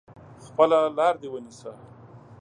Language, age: Pashto, 40-49